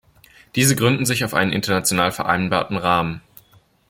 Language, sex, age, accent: German, male, 19-29, Deutschland Deutsch